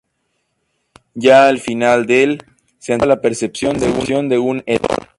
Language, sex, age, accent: Spanish, male, 19-29, México